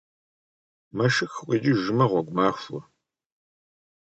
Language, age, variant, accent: Kabardian, 40-49, Адыгэбзэ (Къэбэрдей, Кирил, псоми зэдай), Джылэхъстэней (Gilahsteney)